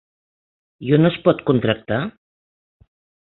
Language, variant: Catalan, Central